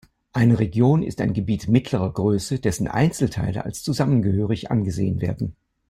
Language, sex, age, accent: German, male, 70-79, Deutschland Deutsch